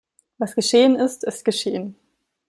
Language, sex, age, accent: German, female, 19-29, Deutschland Deutsch